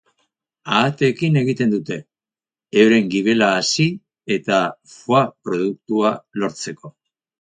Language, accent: Basque, Mendebalekoa (Araba, Bizkaia, Gipuzkoako mendebaleko herri batzuk)